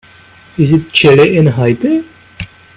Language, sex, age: English, male, 19-29